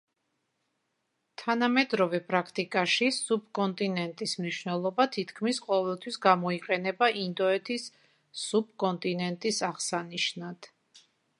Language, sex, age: Georgian, female, 50-59